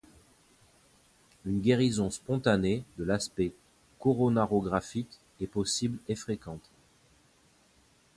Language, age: French, 30-39